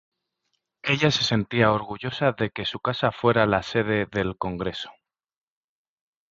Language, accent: Spanish, España: Centro-Sur peninsular (Madrid, Toledo, Castilla-La Mancha)